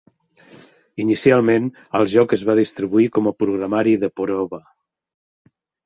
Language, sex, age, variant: Catalan, male, 50-59, Central